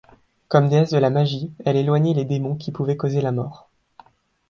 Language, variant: French, Français de métropole